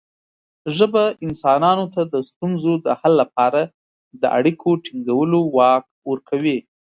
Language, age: Pashto, 30-39